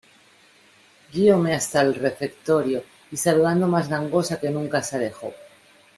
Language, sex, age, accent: Spanish, female, 40-49, España: Norte peninsular (Asturias, Castilla y León, Cantabria, País Vasco, Navarra, Aragón, La Rioja, Guadalajara, Cuenca)